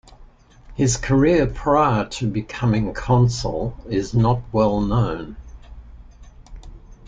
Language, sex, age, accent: English, male, 80-89, Australian English